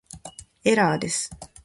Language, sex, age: Japanese, female, 19-29